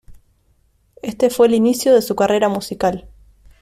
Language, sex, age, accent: Spanish, female, 19-29, Rioplatense: Argentina, Uruguay, este de Bolivia, Paraguay